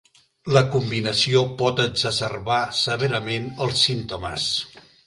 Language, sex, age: Catalan, male, 70-79